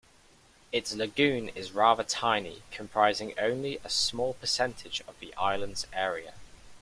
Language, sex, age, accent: English, male, 19-29, England English